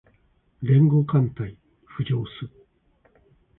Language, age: Japanese, 60-69